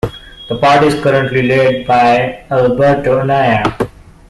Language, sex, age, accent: English, male, 19-29, India and South Asia (India, Pakistan, Sri Lanka)